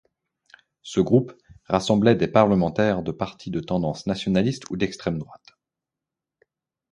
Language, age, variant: French, 30-39, Français de métropole